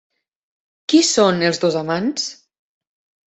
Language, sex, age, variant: Catalan, female, 40-49, Nord-Occidental